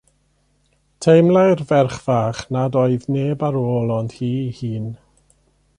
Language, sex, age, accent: Welsh, male, 30-39, Y Deyrnas Unedig Cymraeg